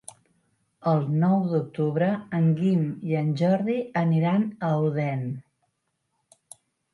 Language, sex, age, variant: Catalan, female, 50-59, Central